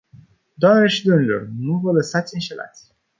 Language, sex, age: Romanian, male, 19-29